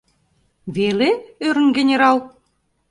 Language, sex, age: Mari, female, 50-59